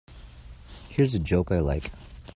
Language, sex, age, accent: English, male, 30-39, United States English